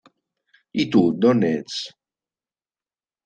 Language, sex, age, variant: Catalan, male, 40-49, Balear